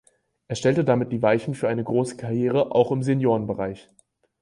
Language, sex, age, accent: German, male, 19-29, Deutschland Deutsch